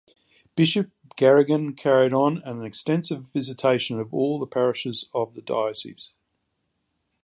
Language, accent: English, Australian English